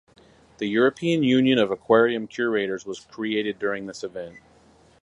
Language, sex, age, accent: English, male, 40-49, United States English